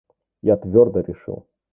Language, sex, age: Russian, male, 19-29